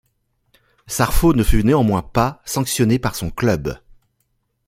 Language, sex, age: French, male, 40-49